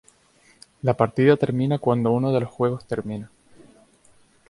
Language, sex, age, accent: Spanish, male, 19-29, España: Islas Canarias